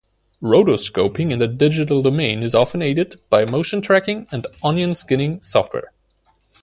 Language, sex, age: English, male, 19-29